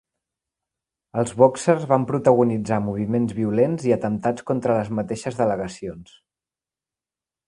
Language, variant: Catalan, Central